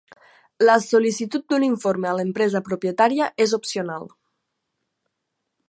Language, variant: Catalan, Nord-Occidental